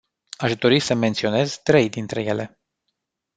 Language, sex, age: Romanian, male, 30-39